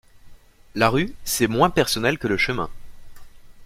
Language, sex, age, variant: French, male, 19-29, Français de métropole